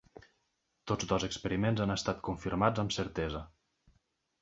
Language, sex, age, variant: Catalan, male, 19-29, Nord-Occidental